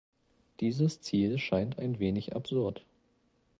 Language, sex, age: German, male, 19-29